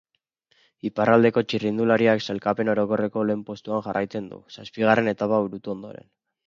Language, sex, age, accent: Basque, male, under 19, Mendebalekoa (Araba, Bizkaia, Gipuzkoako mendebaleko herri batzuk)